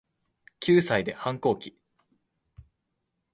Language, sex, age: Japanese, male, under 19